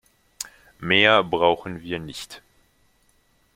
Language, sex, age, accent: German, male, 19-29, Deutschland Deutsch